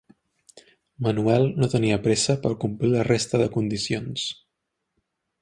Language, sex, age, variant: Catalan, male, 19-29, Central